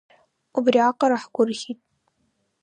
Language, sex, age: Abkhazian, female, under 19